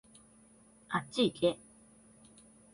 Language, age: Japanese, 40-49